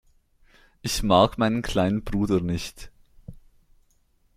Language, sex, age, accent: German, male, 19-29, Schweizerdeutsch